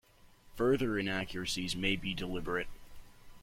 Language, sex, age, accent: English, male, 19-29, United States English